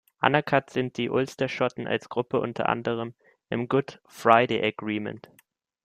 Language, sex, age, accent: German, male, 19-29, Deutschland Deutsch